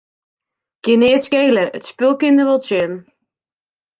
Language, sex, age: Western Frisian, female, 19-29